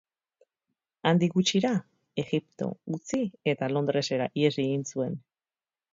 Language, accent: Basque, Erdialdekoa edo Nafarra (Gipuzkoa, Nafarroa)